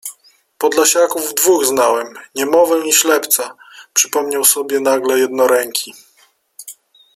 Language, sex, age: Polish, male, 30-39